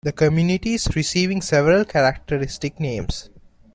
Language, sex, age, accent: English, male, 19-29, England English